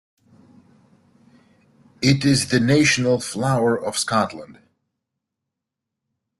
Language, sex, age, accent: English, male, 30-39, United States English